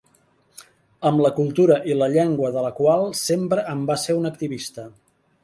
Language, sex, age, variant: Catalan, male, 50-59, Central